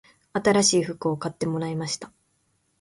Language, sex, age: Japanese, female, 19-29